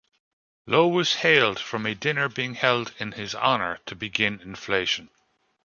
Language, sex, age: English, male, 40-49